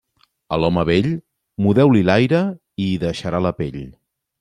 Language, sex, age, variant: Catalan, male, 40-49, Central